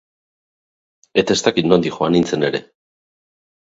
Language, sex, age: Basque, male, 30-39